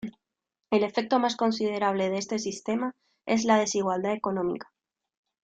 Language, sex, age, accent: Spanish, female, 19-29, España: Centro-Sur peninsular (Madrid, Toledo, Castilla-La Mancha)